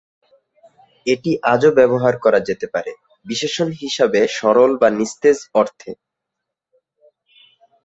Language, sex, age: Bengali, male, 19-29